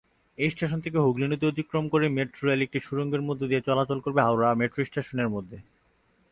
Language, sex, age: Bengali, male, 19-29